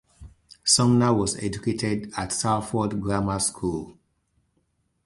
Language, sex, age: English, male, 40-49